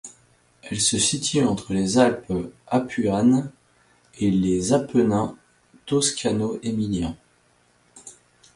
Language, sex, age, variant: French, male, 40-49, Français de métropole